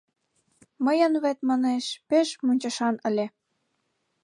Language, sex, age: Mari, female, 19-29